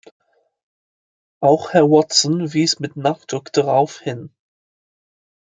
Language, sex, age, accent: German, male, 19-29, Britisches Deutsch